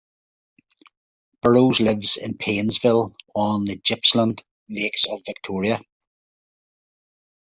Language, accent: English, Irish English